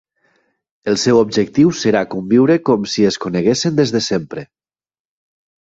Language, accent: Catalan, Tortosí